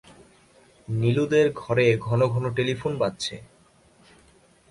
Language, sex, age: Bengali, male, 19-29